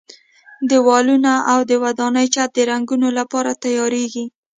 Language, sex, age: Pashto, female, 19-29